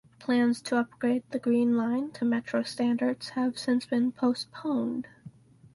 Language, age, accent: English, under 19, Canadian English